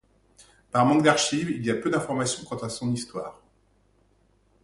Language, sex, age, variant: French, male, 40-49, Français de métropole